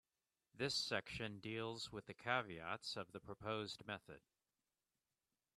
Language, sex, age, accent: English, male, 40-49, United States English